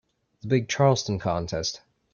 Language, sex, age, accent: English, male, 19-29, United States English